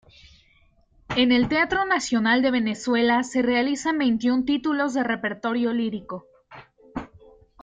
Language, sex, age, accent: Spanish, female, 19-29, México